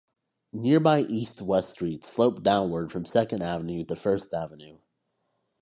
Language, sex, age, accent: English, male, under 19, United States English